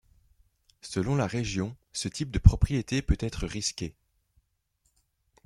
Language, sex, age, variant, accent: French, male, 19-29, Français d'Europe, Français de Belgique